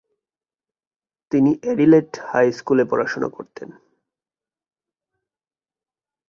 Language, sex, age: Bengali, male, 30-39